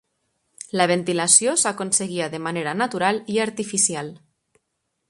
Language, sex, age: Catalan, female, 30-39